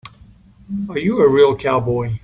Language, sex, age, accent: English, male, 50-59, United States English